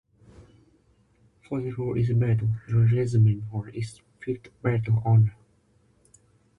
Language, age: English, 19-29